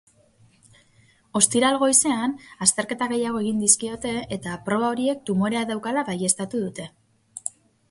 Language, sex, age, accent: Basque, female, 30-39, Mendebalekoa (Araba, Bizkaia, Gipuzkoako mendebaleko herri batzuk)